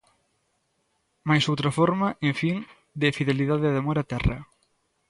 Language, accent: Galician, Atlántico (seseo e gheada)